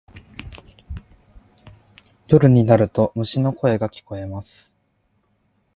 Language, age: Japanese, 19-29